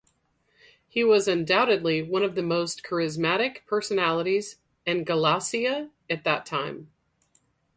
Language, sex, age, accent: English, female, 50-59, United States English